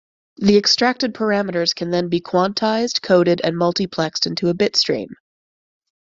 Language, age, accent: English, 30-39, United States English